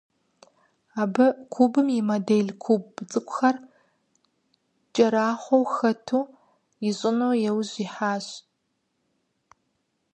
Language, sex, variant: Kabardian, female, Адыгэбзэ (Къэбэрдей, Кирил, псоми зэдай)